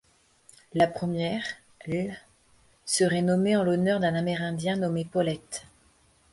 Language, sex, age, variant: French, female, 30-39, Français de métropole